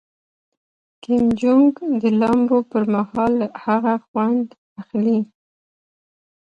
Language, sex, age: Pashto, female, 19-29